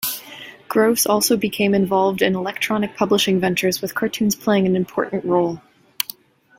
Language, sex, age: English, female, 19-29